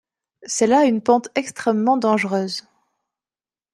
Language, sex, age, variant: French, female, 30-39, Français de métropole